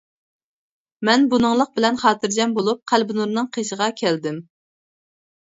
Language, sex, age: Uyghur, female, 30-39